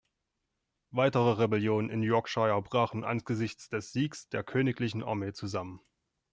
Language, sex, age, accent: German, male, 30-39, Deutschland Deutsch